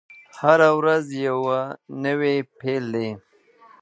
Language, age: Pashto, 30-39